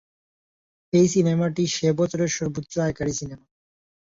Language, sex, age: Bengali, male, 19-29